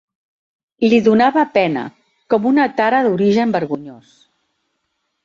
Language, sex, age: Catalan, female, 50-59